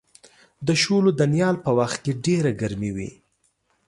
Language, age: Pashto, 30-39